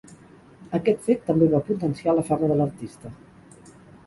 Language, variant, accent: Catalan, Central, central